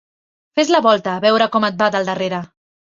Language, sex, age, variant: Catalan, female, 19-29, Central